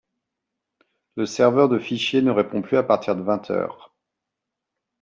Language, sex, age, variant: French, male, 40-49, Français de métropole